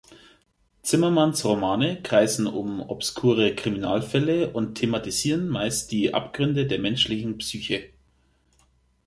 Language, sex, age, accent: German, male, 30-39, Deutschland Deutsch